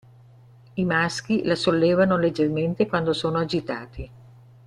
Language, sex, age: Italian, female, 70-79